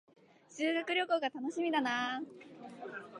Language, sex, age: Japanese, female, 19-29